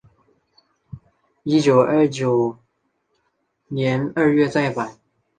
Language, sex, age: Chinese, male, under 19